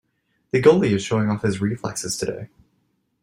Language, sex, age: English, male, 19-29